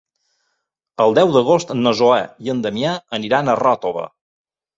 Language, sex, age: Catalan, male, 50-59